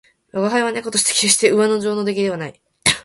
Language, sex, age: Japanese, female, 19-29